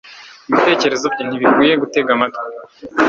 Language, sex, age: Kinyarwanda, male, 19-29